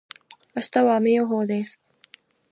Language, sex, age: Japanese, female, 19-29